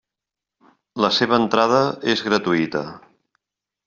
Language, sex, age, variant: Catalan, male, 50-59, Central